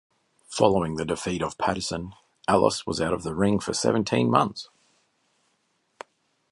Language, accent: English, Australian English